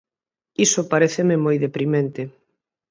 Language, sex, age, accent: Galician, female, 40-49, Central (gheada)